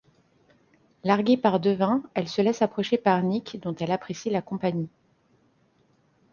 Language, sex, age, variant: French, female, 30-39, Français de métropole